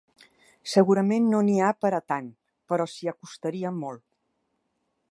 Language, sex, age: Catalan, female, 60-69